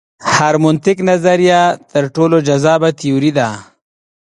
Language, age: Pashto, 19-29